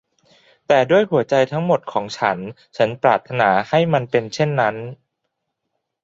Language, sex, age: Thai, male, 19-29